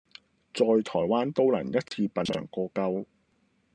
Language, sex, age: Cantonese, male, 19-29